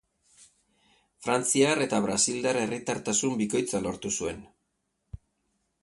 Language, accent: Basque, Erdialdekoa edo Nafarra (Gipuzkoa, Nafarroa)